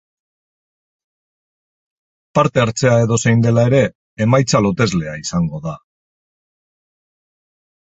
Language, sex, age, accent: Basque, male, 50-59, Mendebalekoa (Araba, Bizkaia, Gipuzkoako mendebaleko herri batzuk)